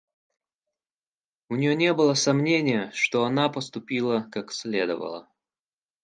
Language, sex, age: Russian, male, 19-29